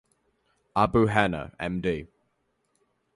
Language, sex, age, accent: English, male, 90+, England English